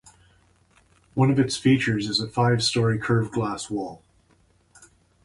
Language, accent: English, Canadian English